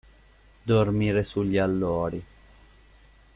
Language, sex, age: Italian, male, 19-29